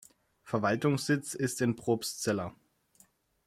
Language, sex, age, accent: German, male, 19-29, Deutschland Deutsch